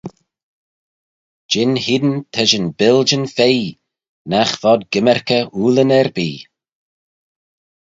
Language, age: Manx, 40-49